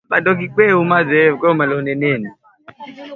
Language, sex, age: Swahili, male, 19-29